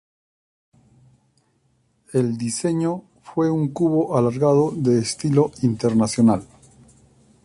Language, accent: Spanish, Andino-Pacífico: Colombia, Perú, Ecuador, oeste de Bolivia y Venezuela andina